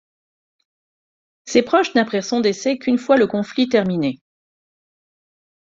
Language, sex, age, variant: French, female, 40-49, Français de métropole